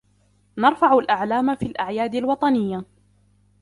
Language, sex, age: Arabic, female, under 19